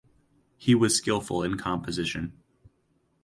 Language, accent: English, United States English